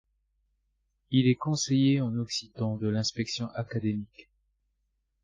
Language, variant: French, Français de métropole